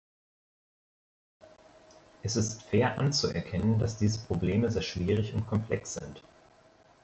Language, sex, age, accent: German, male, 19-29, Deutschland Deutsch